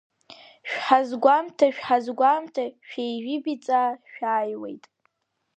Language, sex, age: Abkhazian, female, under 19